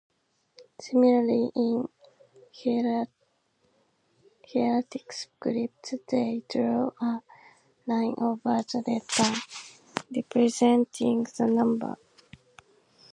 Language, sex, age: English, female, under 19